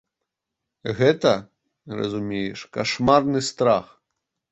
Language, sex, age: Belarusian, male, 19-29